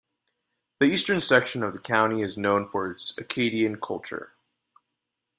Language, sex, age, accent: English, male, 19-29, United States English